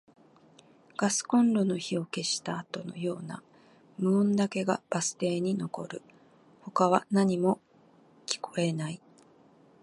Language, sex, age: Japanese, female, 50-59